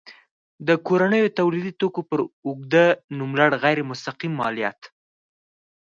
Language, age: Pashto, under 19